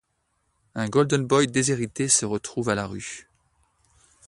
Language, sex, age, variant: French, male, 30-39, Français de métropole